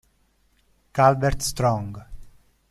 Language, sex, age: Italian, male, 30-39